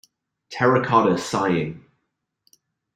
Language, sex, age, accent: English, male, 40-49, Irish English